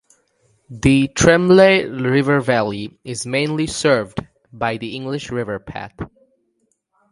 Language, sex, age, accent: English, male, 19-29, India and South Asia (India, Pakistan, Sri Lanka)